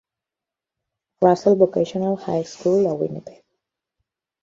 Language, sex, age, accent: Catalan, female, 30-39, valencià